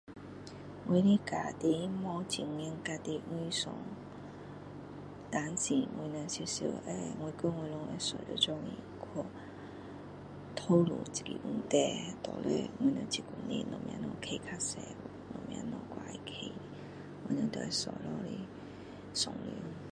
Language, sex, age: Min Dong Chinese, female, 40-49